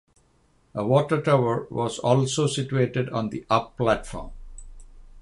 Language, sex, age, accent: English, male, 50-59, United States English; England English